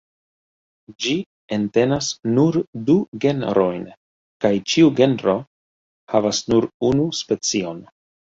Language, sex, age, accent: Esperanto, male, 30-39, Internacia